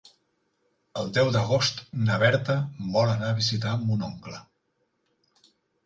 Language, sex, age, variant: Catalan, male, 40-49, Central